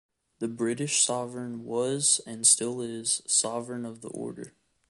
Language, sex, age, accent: English, male, 19-29, United States English